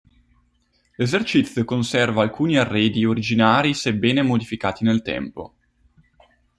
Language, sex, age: Italian, male, 30-39